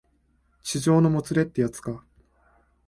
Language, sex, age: Japanese, male, 19-29